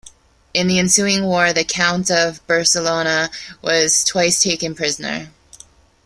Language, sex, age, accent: English, female, 30-39, United States English